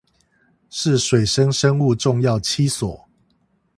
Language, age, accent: Chinese, 50-59, 出生地：臺北市